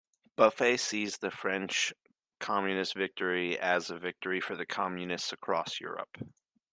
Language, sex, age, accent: English, male, 19-29, United States English